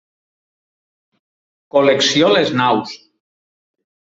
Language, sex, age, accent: Catalan, male, 40-49, valencià